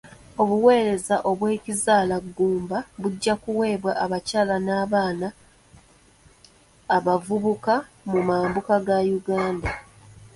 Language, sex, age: Ganda, female, 19-29